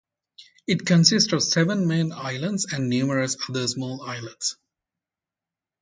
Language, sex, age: English, male, 30-39